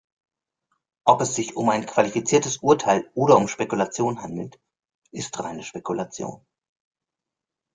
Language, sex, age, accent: German, male, 50-59, Deutschland Deutsch